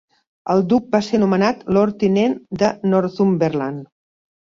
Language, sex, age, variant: Catalan, female, 60-69, Central